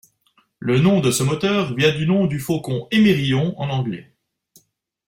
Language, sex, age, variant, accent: French, male, 30-39, Français d'Europe, Français de Suisse